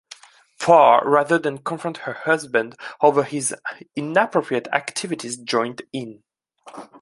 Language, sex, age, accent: English, male, 19-29, England English